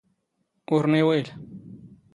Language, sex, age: Standard Moroccan Tamazight, male, 30-39